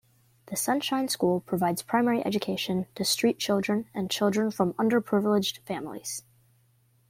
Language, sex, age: English, female, under 19